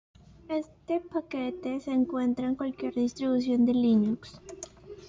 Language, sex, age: Spanish, female, under 19